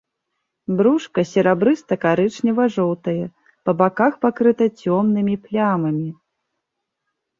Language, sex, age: Belarusian, female, 30-39